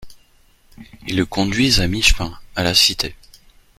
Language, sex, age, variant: French, male, 40-49, Français de métropole